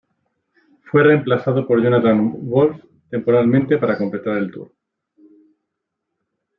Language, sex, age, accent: Spanish, male, 40-49, España: Centro-Sur peninsular (Madrid, Toledo, Castilla-La Mancha)